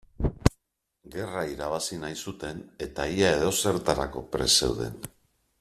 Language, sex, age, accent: Basque, male, 50-59, Mendebalekoa (Araba, Bizkaia, Gipuzkoako mendebaleko herri batzuk)